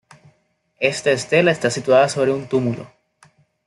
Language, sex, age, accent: Spanish, male, 19-29, Caribe: Cuba, Venezuela, Puerto Rico, República Dominicana, Panamá, Colombia caribeña, México caribeño, Costa del golfo de México